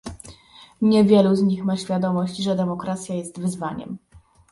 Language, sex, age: Polish, female, 19-29